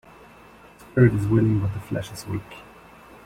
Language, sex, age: English, male, 30-39